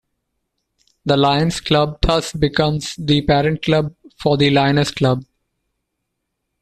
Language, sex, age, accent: English, male, 40-49, India and South Asia (India, Pakistan, Sri Lanka)